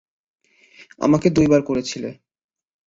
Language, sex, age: Bengali, male, 19-29